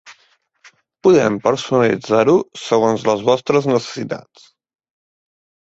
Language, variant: Catalan, Central